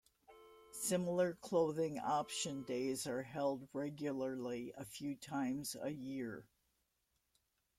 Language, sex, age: English, female, 70-79